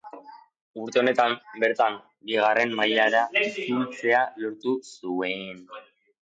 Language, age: Basque, under 19